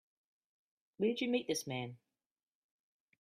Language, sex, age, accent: English, female, 40-49, New Zealand English